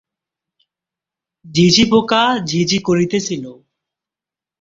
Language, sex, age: Bengali, male, 19-29